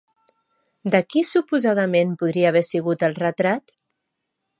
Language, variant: Catalan, Central